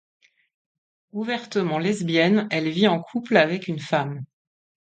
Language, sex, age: French, female, 40-49